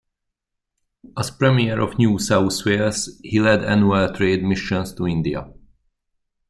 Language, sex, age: English, male, 30-39